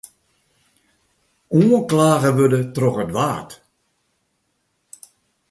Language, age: Western Frisian, 70-79